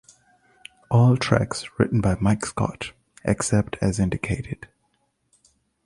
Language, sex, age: English, male, 19-29